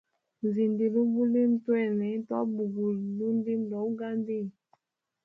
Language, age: Hemba, 30-39